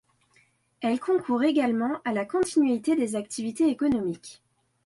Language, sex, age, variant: French, female, 19-29, Français de métropole